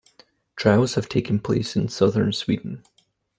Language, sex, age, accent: English, male, 19-29, Scottish English